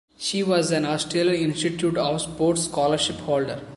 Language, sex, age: English, male, 19-29